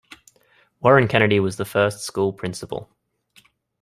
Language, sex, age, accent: English, male, 19-29, Australian English